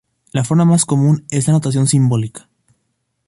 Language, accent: Spanish, México